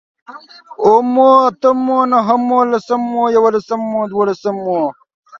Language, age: Pashto, 19-29